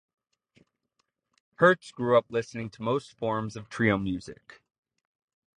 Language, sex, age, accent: English, male, 19-29, United States English